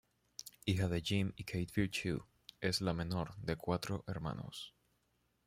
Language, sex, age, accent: Spanish, male, under 19, Caribe: Cuba, Venezuela, Puerto Rico, República Dominicana, Panamá, Colombia caribeña, México caribeño, Costa del golfo de México